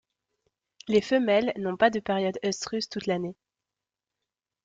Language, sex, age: French, female, 19-29